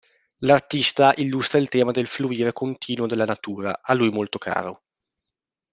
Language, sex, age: Italian, male, 19-29